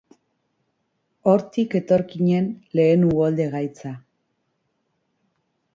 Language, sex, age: Basque, female, 40-49